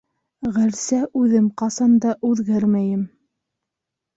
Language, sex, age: Bashkir, female, 19-29